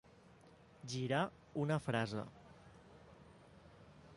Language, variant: Catalan, Central